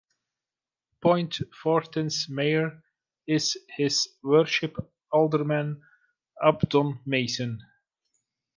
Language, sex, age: English, male, 40-49